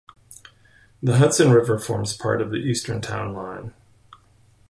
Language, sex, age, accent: English, male, 50-59, United States English